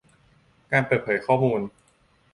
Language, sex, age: Thai, male, under 19